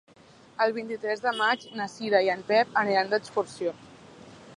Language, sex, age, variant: Catalan, female, 19-29, Central